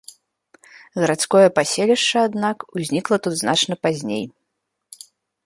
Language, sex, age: Belarusian, female, 30-39